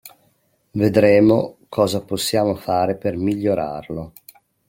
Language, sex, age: Italian, male, 50-59